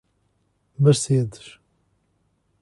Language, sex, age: Portuguese, male, 40-49